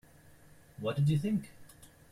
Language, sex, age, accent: English, male, 30-39, Canadian English